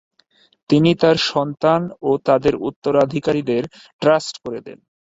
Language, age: Bengali, 30-39